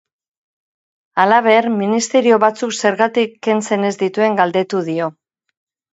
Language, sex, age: Basque, female, 50-59